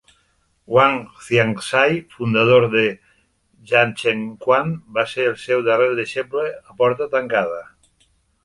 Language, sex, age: Catalan, male, 60-69